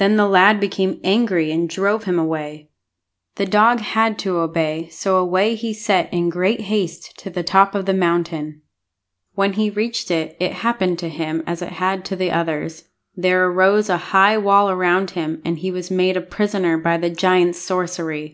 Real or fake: real